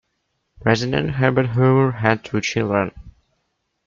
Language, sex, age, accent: English, male, under 19, United States English